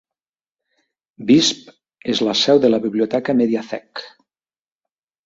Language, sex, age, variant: Catalan, male, 50-59, Nord-Occidental